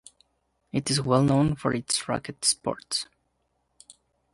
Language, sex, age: English, male, under 19